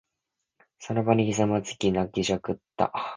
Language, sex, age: Japanese, male, 19-29